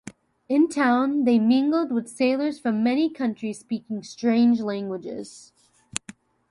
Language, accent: English, United States English